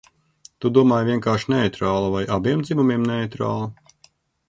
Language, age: Latvian, 40-49